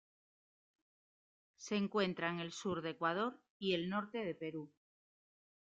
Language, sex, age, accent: Spanish, female, 30-39, España: Norte peninsular (Asturias, Castilla y León, Cantabria, País Vasco, Navarra, Aragón, La Rioja, Guadalajara, Cuenca)